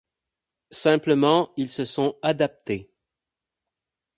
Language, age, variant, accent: French, 30-39, Français d'Amérique du Nord, Français du Canada